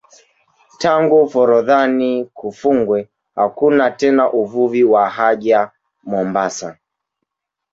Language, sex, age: Swahili, male, 19-29